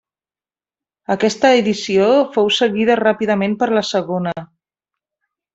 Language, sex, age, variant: Catalan, female, 40-49, Central